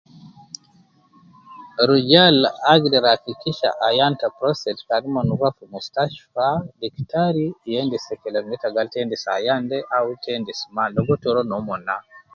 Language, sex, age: Nubi, male, 50-59